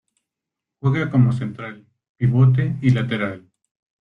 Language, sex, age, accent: Spanish, male, 30-39, México